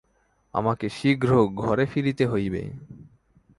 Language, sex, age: Bengali, male, 19-29